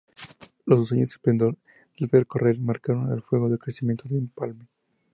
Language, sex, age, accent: Spanish, male, 19-29, México